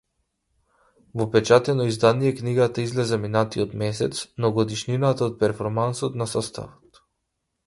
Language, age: Macedonian, 19-29